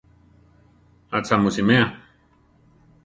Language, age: Central Tarahumara, 30-39